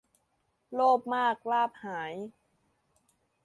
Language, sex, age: Thai, male, under 19